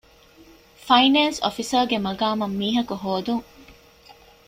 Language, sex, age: Divehi, female, 19-29